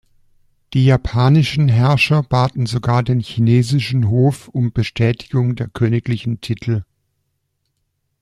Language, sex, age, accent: German, male, 40-49, Deutschland Deutsch